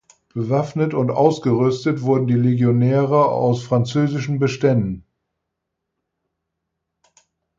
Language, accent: German, Norddeutsch